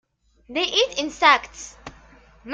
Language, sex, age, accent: English, female, 19-29, United States English